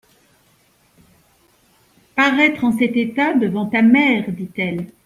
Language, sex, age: French, female, 50-59